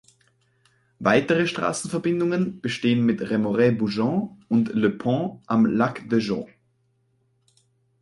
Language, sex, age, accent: German, male, 19-29, Österreichisches Deutsch